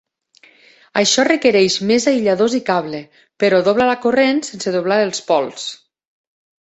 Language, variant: Catalan, Nord-Occidental